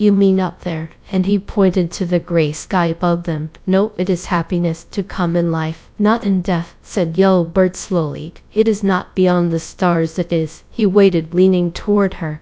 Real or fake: fake